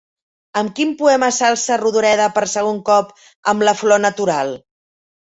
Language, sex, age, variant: Catalan, female, 40-49, Central